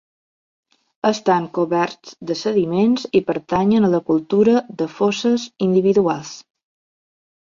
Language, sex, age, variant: Catalan, female, 30-39, Balear